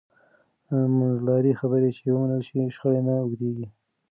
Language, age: Pashto, 19-29